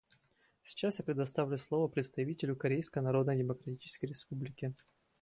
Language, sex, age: Russian, male, 19-29